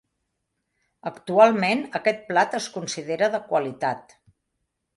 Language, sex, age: Catalan, female, 60-69